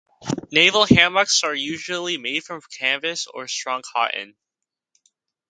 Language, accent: English, United States English